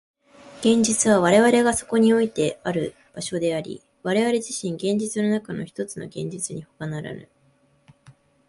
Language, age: Japanese, 19-29